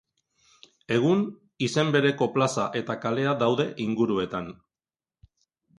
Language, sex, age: Basque, male, 50-59